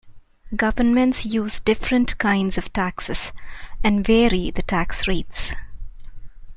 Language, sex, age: English, female, 30-39